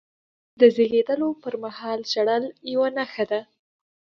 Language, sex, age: Pashto, female, 19-29